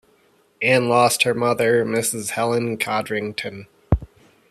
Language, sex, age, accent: English, male, 30-39, United States English